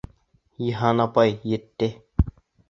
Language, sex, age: Bashkir, male, 19-29